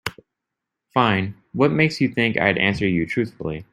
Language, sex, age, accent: English, male, 30-39, United States English